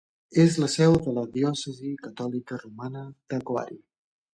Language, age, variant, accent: Catalan, 30-39, Central, central